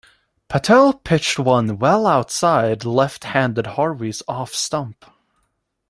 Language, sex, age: English, male, 19-29